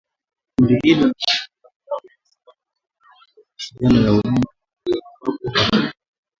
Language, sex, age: Swahili, male, 19-29